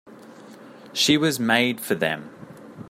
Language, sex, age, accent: English, male, 19-29, Australian English